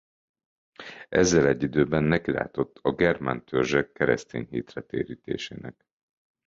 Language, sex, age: Hungarian, male, 40-49